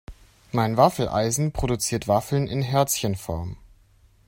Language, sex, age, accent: German, male, 19-29, Deutschland Deutsch